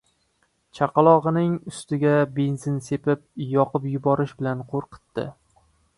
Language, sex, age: Uzbek, male, 19-29